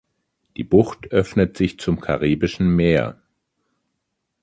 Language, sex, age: German, male, 50-59